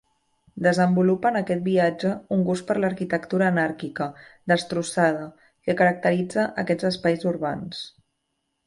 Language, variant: Catalan, Central